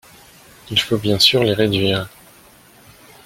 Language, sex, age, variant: French, male, 19-29, Français de métropole